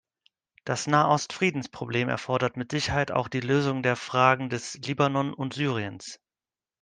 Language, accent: German, Deutschland Deutsch